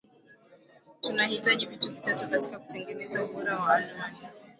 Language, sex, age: Swahili, female, 19-29